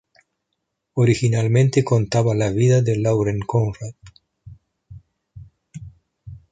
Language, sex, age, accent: Spanish, male, 50-59, Rioplatense: Argentina, Uruguay, este de Bolivia, Paraguay